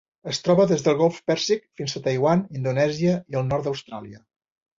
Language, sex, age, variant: Catalan, male, 60-69, Central